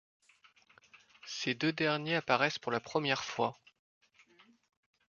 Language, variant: French, Français de métropole